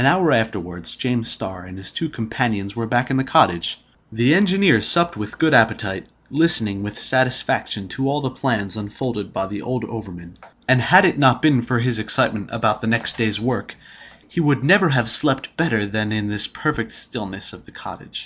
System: none